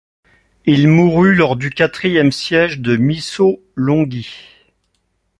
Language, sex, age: French, male, 50-59